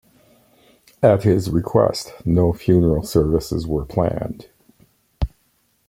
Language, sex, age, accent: English, male, 60-69, Canadian English